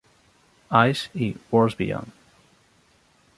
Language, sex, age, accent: Catalan, male, 40-49, valencià